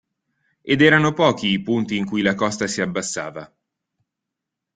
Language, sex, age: Italian, male, 19-29